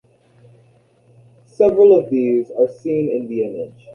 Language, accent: English, West Indies and Bermuda (Bahamas, Bermuda, Jamaica, Trinidad)